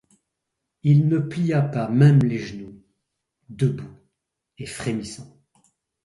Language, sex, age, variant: French, male, 60-69, Français de métropole